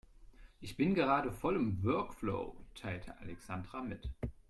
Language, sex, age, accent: German, male, 30-39, Deutschland Deutsch